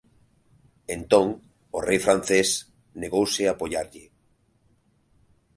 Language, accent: Galician, Normativo (estándar)